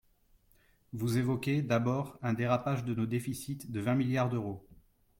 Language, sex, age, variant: French, male, 30-39, Français de métropole